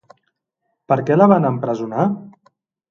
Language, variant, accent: Catalan, Central, central